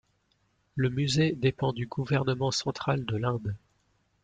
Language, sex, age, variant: French, male, 19-29, Français de métropole